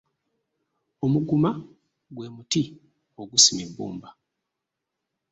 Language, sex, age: Ganda, male, 30-39